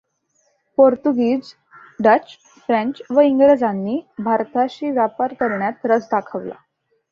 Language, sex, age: Marathi, female, under 19